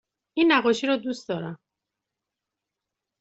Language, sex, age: Persian, female, 40-49